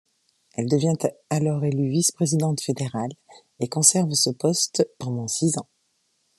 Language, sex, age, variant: French, female, 40-49, Français de métropole